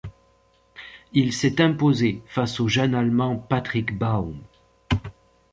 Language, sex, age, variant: French, male, 30-39, Français de métropole